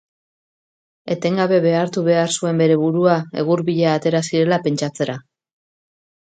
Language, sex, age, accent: Basque, female, 40-49, Mendebalekoa (Araba, Bizkaia, Gipuzkoako mendebaleko herri batzuk)